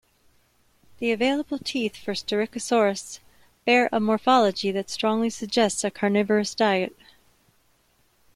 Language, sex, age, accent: English, female, 50-59, United States English